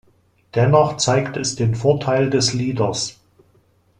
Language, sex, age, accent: German, male, 40-49, Deutschland Deutsch